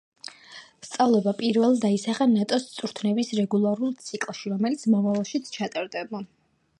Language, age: Georgian, 19-29